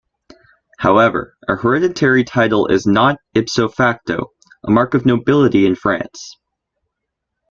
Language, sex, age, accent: English, male, under 19, Canadian English